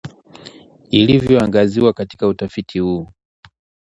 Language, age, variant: Swahili, 19-29, Kiswahili cha Bara ya Tanzania